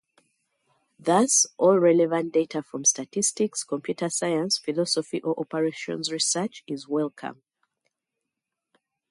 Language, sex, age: English, female, 40-49